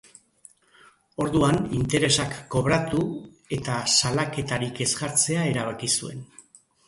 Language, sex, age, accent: Basque, male, 60-69, Erdialdekoa edo Nafarra (Gipuzkoa, Nafarroa)